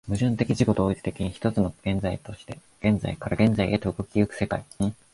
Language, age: Japanese, 19-29